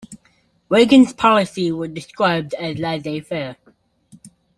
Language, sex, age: English, male, 19-29